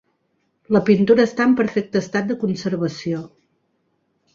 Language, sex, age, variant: Catalan, female, 30-39, Central